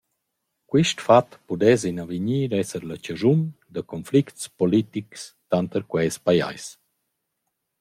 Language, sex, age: Romansh, male, 40-49